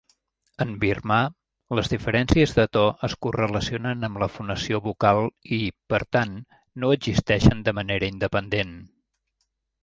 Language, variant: Catalan, Central